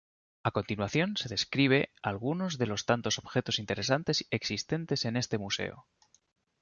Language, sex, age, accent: Spanish, male, 30-39, España: Norte peninsular (Asturias, Castilla y León, Cantabria, País Vasco, Navarra, Aragón, La Rioja, Guadalajara, Cuenca)